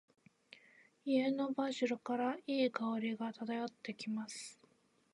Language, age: Japanese, 19-29